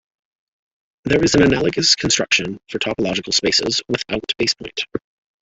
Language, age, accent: English, 30-39, Canadian English